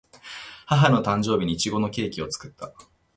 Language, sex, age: Japanese, male, 30-39